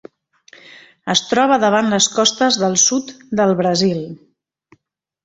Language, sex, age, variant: Catalan, female, 30-39, Central